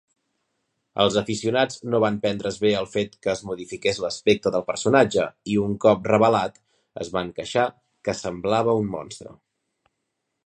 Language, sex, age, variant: Catalan, male, 30-39, Central